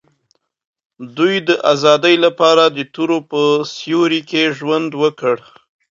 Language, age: Pashto, 30-39